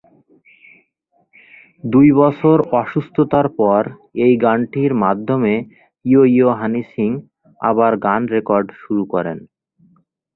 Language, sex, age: Bengali, male, 19-29